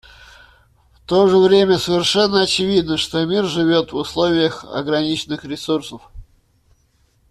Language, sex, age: Russian, male, 40-49